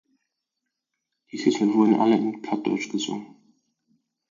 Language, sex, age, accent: German, male, 19-29, Deutschland Deutsch